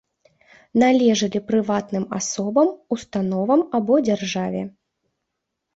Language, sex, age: Belarusian, female, 19-29